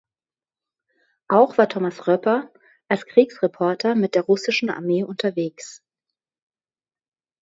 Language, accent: German, Hochdeutsch